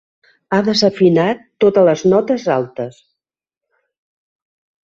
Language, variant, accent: Catalan, Central, central